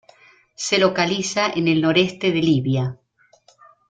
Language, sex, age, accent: Spanish, female, 60-69, Rioplatense: Argentina, Uruguay, este de Bolivia, Paraguay